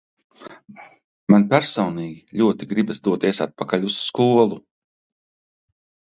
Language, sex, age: Latvian, male, 60-69